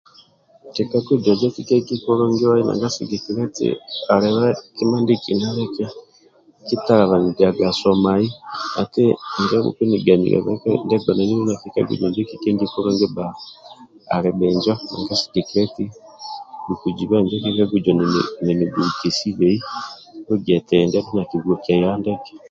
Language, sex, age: Amba (Uganda), male, 30-39